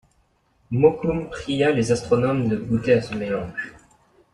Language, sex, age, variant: French, male, 30-39, Français de métropole